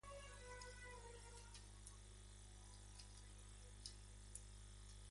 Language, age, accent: Spanish, 40-49, España: Centro-Sur peninsular (Madrid, Toledo, Castilla-La Mancha)